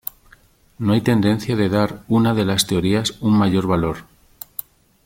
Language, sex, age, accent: Spanish, male, 60-69, España: Centro-Sur peninsular (Madrid, Toledo, Castilla-La Mancha)